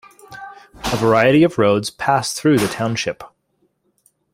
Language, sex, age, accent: English, male, 30-39, United States English